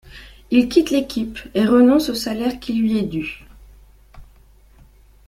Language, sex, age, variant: French, female, 19-29, Français de métropole